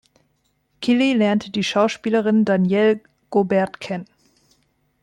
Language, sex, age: German, female, 30-39